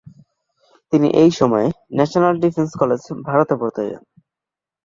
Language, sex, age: Bengali, male, under 19